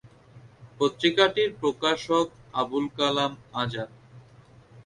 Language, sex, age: Bengali, male, 30-39